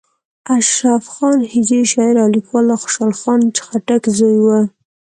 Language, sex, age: Pashto, female, 19-29